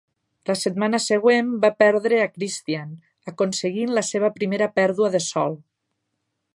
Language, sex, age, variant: Catalan, female, 30-39, Nord-Occidental